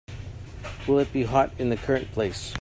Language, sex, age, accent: English, male, 50-59, Canadian English